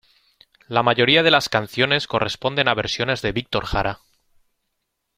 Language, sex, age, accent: Spanish, male, 30-39, España: Centro-Sur peninsular (Madrid, Toledo, Castilla-La Mancha)